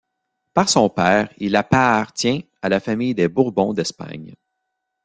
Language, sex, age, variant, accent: French, male, 40-49, Français d'Amérique du Nord, Français du Canada